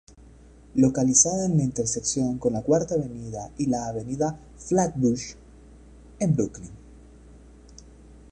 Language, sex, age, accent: Spanish, male, 30-39, Andino-Pacífico: Colombia, Perú, Ecuador, oeste de Bolivia y Venezuela andina